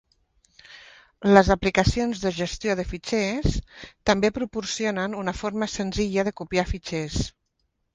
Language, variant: Catalan, Central